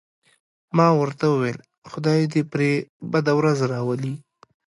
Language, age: Pashto, 19-29